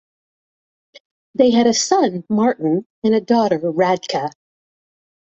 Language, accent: English, United States English